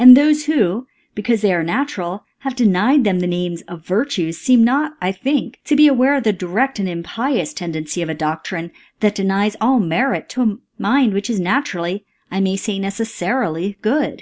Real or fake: real